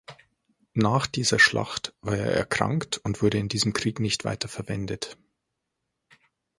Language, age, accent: German, 30-39, Deutschland Deutsch